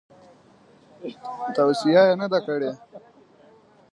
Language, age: Pashto, 19-29